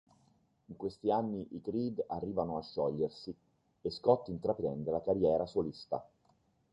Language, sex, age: Italian, male, 50-59